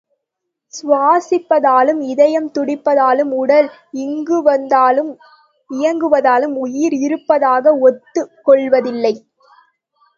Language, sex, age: Tamil, female, 19-29